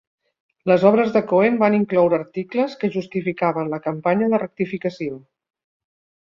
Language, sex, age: Catalan, female, 60-69